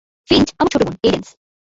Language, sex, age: Bengali, female, 30-39